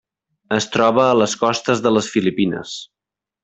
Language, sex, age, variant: Catalan, male, 40-49, Central